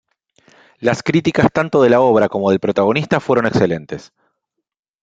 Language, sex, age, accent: Spanish, male, 40-49, Rioplatense: Argentina, Uruguay, este de Bolivia, Paraguay